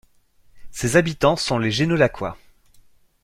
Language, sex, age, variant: French, male, 30-39, Français de métropole